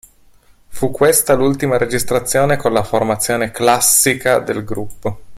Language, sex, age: Italian, male, 30-39